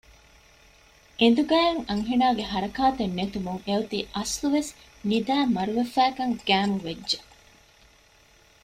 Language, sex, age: Divehi, female, 19-29